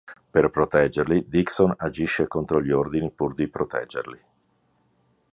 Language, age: Italian, 50-59